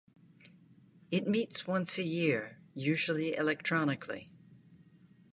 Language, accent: English, United States English